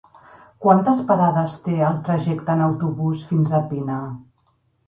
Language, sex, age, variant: Catalan, female, 50-59, Central